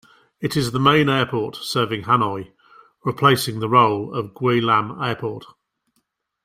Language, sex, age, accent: English, male, 50-59, England English